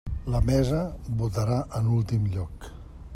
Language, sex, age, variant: Catalan, male, 60-69, Central